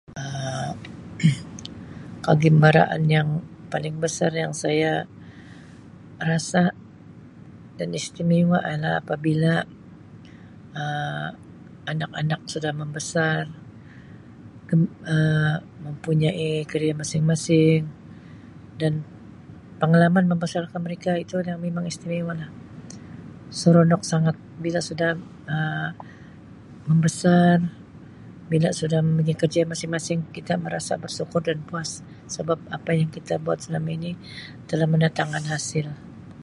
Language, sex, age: Sabah Malay, female, 50-59